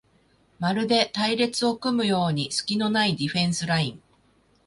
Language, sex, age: Japanese, female, 40-49